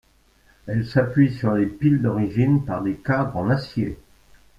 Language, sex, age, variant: French, male, 60-69, Français de métropole